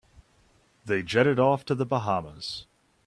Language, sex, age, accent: English, male, 30-39, United States English